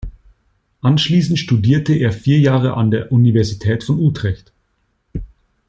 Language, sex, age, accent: German, male, 30-39, Deutschland Deutsch